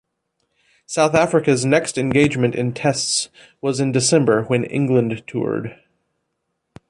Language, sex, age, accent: English, male, 30-39, United States English